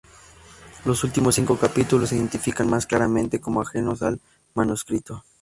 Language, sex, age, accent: Spanish, male, 19-29, México